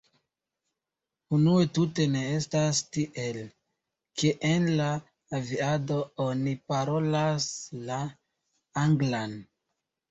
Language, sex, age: Esperanto, male, 19-29